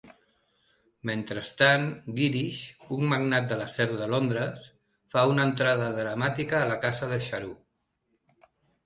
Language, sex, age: Catalan, male, 50-59